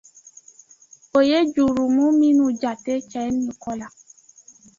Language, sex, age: Dyula, female, 19-29